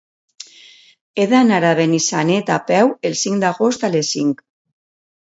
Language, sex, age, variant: Catalan, female, 50-59, Valencià meridional